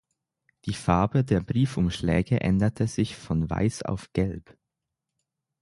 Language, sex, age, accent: German, male, 19-29, Deutschland Deutsch; Schweizerdeutsch